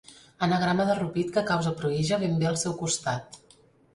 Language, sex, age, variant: Catalan, female, 50-59, Central